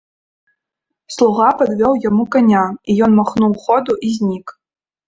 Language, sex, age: Belarusian, female, 19-29